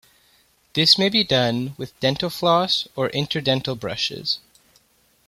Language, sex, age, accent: English, male, 19-29, United States English